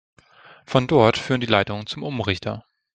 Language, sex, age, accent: German, male, 30-39, Deutschland Deutsch